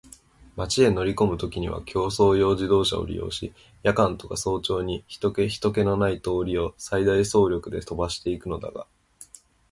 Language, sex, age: Japanese, male, under 19